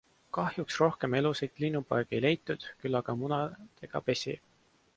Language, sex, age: Estonian, male, 19-29